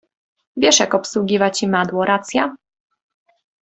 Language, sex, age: Polish, female, 19-29